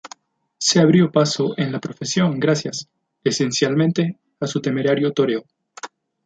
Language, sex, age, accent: Spanish, male, 19-29, México